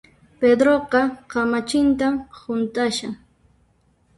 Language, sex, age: Puno Quechua, female, 19-29